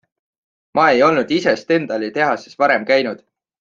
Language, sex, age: Estonian, male, 19-29